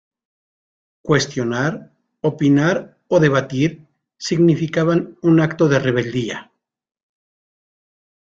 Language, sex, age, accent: Spanish, male, 50-59, México